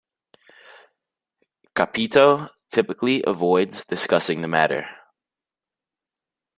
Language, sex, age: English, male, 19-29